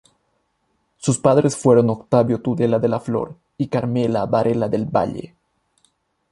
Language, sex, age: Spanish, male, 19-29